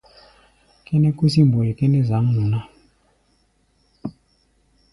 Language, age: Gbaya, 30-39